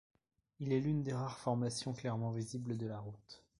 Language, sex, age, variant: French, male, 30-39, Français de métropole